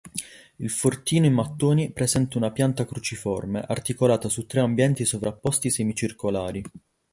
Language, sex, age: Italian, male, 19-29